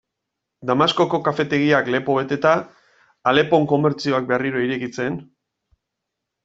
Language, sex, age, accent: Basque, male, 40-49, Mendebalekoa (Araba, Bizkaia, Gipuzkoako mendebaleko herri batzuk)